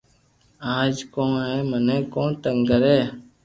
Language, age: Loarki, under 19